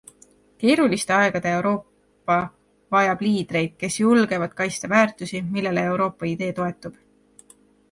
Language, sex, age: Estonian, female, 19-29